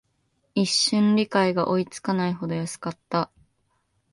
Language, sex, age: Japanese, female, 19-29